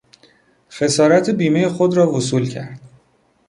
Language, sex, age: Persian, male, 30-39